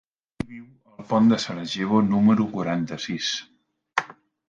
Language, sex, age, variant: Catalan, male, 50-59, Central